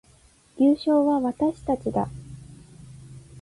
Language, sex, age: Japanese, female, 30-39